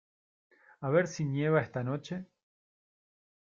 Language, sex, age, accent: Spanish, male, 30-39, Rioplatense: Argentina, Uruguay, este de Bolivia, Paraguay